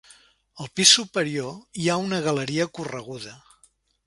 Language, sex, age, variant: Catalan, male, 60-69, Central